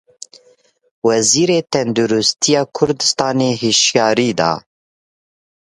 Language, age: Kurdish, 19-29